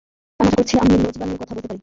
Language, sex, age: Bengali, female, 19-29